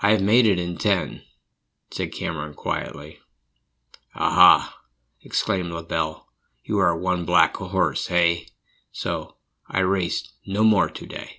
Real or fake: real